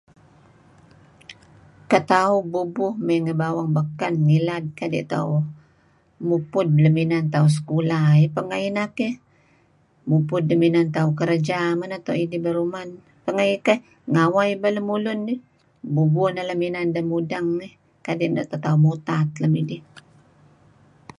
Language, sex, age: Kelabit, female, 60-69